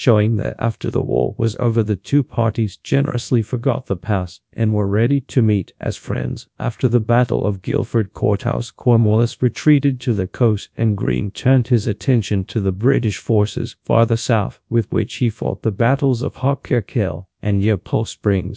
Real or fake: fake